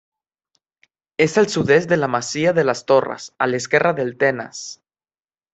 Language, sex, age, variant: Catalan, male, 19-29, Central